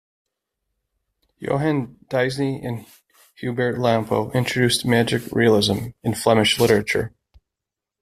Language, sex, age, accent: English, male, 40-49, United States English